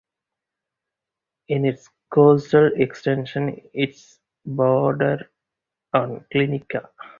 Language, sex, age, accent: English, male, 30-39, India and South Asia (India, Pakistan, Sri Lanka)